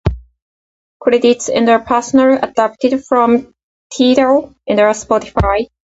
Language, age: English, 40-49